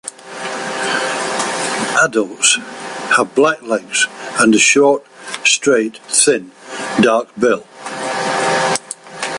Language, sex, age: English, male, 60-69